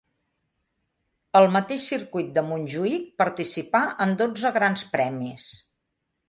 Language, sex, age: Catalan, female, 60-69